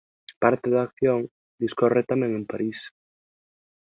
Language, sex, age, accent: Galician, male, 19-29, Normativo (estándar)